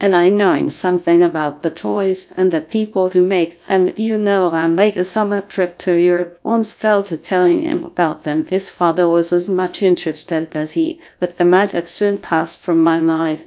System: TTS, GlowTTS